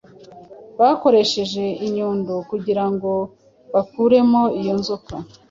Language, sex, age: Kinyarwanda, female, 50-59